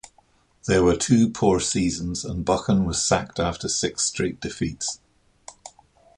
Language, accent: English, Irish English